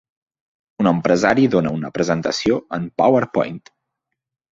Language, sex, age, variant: Catalan, male, 19-29, Central